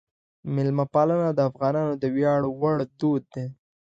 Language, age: Pashto, 19-29